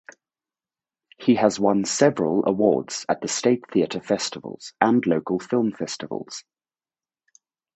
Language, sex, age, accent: English, male, 30-39, United States English